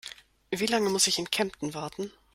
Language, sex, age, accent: German, female, 30-39, Deutschland Deutsch